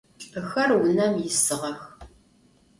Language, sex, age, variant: Adyghe, female, 50-59, Адыгабзэ (Кирил, пстэумэ зэдыряе)